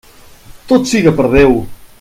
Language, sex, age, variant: Catalan, male, 30-39, Central